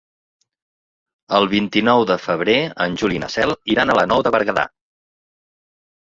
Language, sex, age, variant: Catalan, male, 40-49, Central